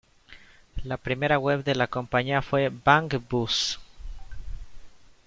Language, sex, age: Spanish, male, 19-29